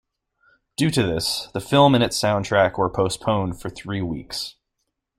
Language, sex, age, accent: English, male, 19-29, United States English